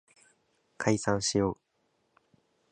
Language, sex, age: Japanese, male, 19-29